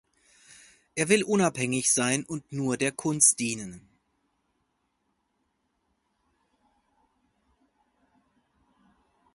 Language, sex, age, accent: German, male, 40-49, Deutschland Deutsch